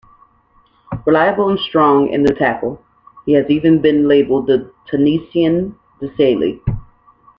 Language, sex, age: English, female, 19-29